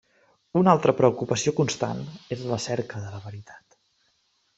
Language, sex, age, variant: Catalan, male, 19-29, Central